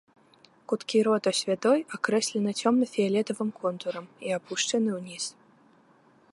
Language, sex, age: Belarusian, female, 19-29